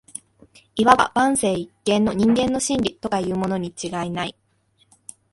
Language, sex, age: Japanese, female, 19-29